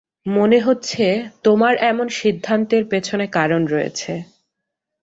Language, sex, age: Bengali, female, 19-29